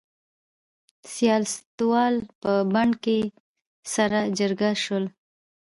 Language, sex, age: Pashto, female, 19-29